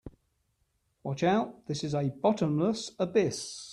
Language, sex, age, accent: English, male, 60-69, England English